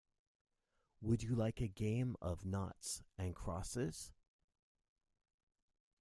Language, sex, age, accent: English, male, 40-49, United States English